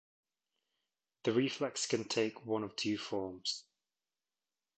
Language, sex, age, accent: English, male, 30-39, England English